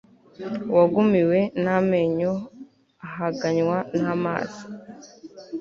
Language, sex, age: Kinyarwanda, female, 19-29